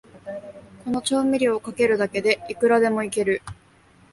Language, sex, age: Japanese, female, 19-29